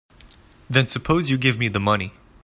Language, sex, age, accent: English, male, 19-29, Canadian English